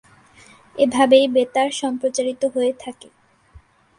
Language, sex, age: Bengali, female, under 19